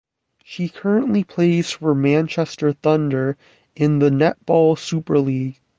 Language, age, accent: English, 19-29, United States English